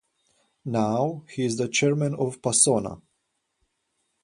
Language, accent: English, United States English